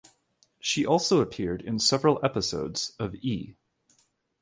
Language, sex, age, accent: English, male, 30-39, Canadian English